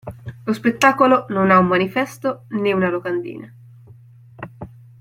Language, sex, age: Italian, female, 19-29